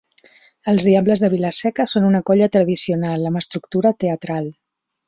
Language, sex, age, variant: Catalan, female, 30-39, Central